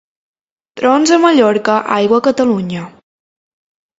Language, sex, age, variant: Catalan, female, 19-29, Central